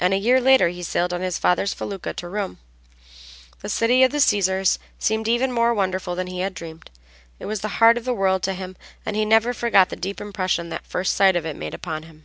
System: none